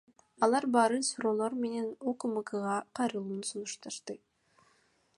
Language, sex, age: Kyrgyz, female, under 19